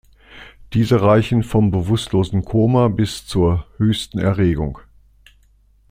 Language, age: German, 60-69